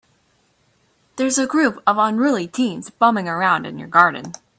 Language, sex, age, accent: English, female, 19-29, United States English